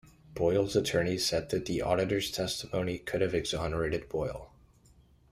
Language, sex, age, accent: English, male, 19-29, Canadian English